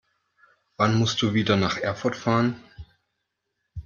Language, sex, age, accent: German, male, 30-39, Deutschland Deutsch